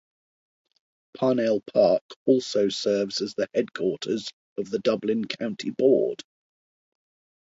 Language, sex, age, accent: English, male, 50-59, England English